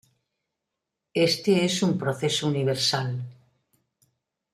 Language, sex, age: Spanish, female, 70-79